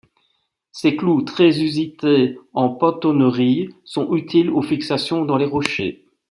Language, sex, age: French, male, 50-59